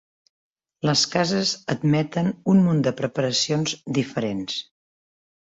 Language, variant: Catalan, Septentrional